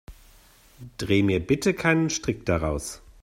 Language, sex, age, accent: German, male, 40-49, Deutschland Deutsch